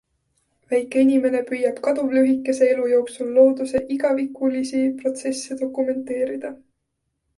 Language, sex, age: Estonian, female, 19-29